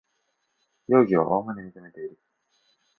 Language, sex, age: Japanese, male, 19-29